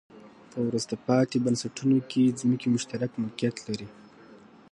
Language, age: Pashto, 19-29